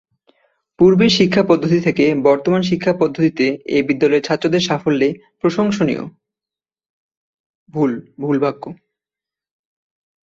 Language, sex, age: Bengali, male, 19-29